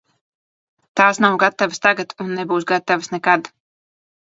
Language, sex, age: Latvian, female, 30-39